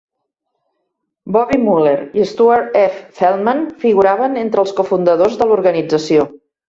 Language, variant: Catalan, Central